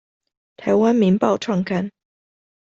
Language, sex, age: Chinese, female, under 19